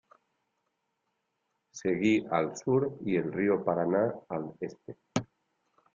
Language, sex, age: Spanish, male, 60-69